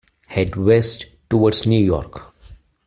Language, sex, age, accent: English, male, 30-39, India and South Asia (India, Pakistan, Sri Lanka)